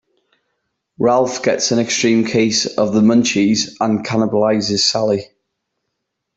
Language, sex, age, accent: English, male, 19-29, Welsh English